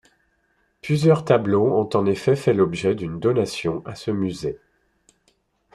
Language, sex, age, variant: French, male, 40-49, Français de métropole